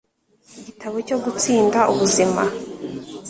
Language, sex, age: Kinyarwanda, female, 19-29